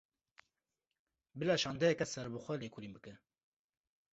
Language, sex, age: Kurdish, male, 19-29